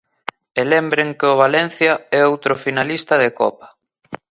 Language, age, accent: Galician, 30-39, Atlántico (seseo e gheada)